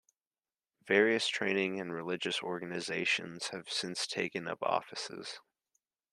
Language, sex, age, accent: English, male, 19-29, United States English